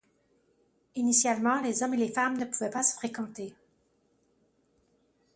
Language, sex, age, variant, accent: French, female, 50-59, Français d'Amérique du Nord, Français du Canada